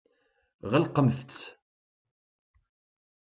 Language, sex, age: Kabyle, male, 30-39